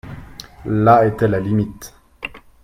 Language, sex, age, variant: French, male, 19-29, Français de métropole